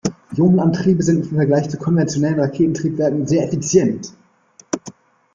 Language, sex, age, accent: German, male, 19-29, Deutschland Deutsch